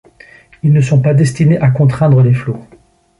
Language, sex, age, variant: French, male, 50-59, Français de métropole